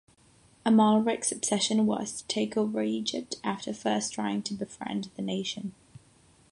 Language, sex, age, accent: English, female, 19-29, United States English; England English